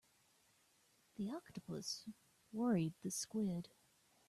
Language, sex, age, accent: English, female, 30-39, United States English